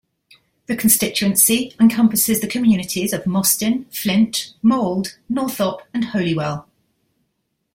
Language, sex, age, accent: English, female, 40-49, England English